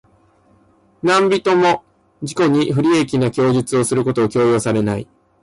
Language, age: Japanese, 19-29